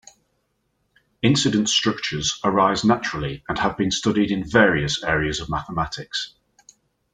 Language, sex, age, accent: English, male, 40-49, England English